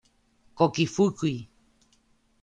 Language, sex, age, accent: Spanish, male, 30-39, España: Centro-Sur peninsular (Madrid, Toledo, Castilla-La Mancha)